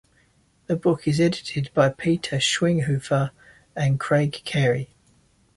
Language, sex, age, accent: English, male, 30-39, England English